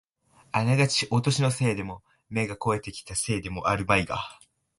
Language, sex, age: Japanese, male, 19-29